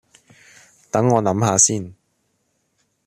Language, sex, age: Cantonese, male, 30-39